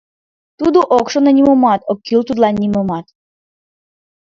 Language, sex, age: Mari, female, 19-29